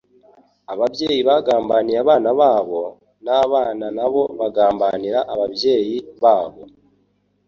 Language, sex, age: Kinyarwanda, male, 19-29